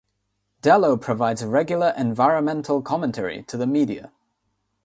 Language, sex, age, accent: English, male, 19-29, England English; India and South Asia (India, Pakistan, Sri Lanka)